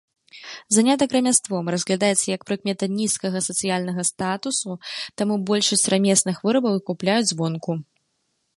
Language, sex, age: Belarusian, female, 19-29